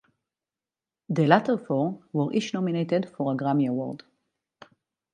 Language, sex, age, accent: English, female, 40-49, Israeli